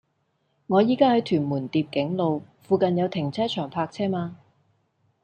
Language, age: Cantonese, 30-39